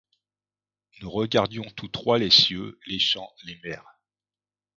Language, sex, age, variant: French, male, 50-59, Français de métropole